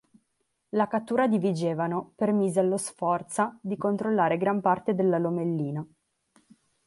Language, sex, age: Italian, female, 19-29